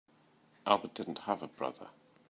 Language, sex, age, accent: English, male, 40-49, England English